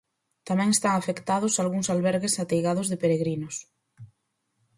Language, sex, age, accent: Galician, female, 19-29, Normativo (estándar)